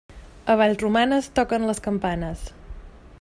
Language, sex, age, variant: Catalan, female, 30-39, Central